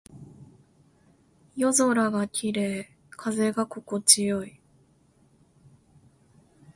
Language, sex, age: Japanese, female, 19-29